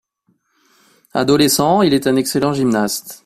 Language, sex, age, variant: French, male, 30-39, Français de métropole